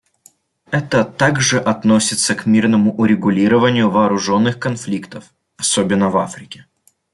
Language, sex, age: Russian, male, 19-29